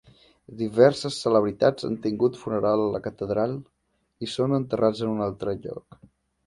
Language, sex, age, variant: Catalan, male, 19-29, Central